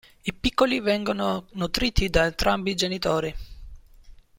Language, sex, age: Italian, male, 19-29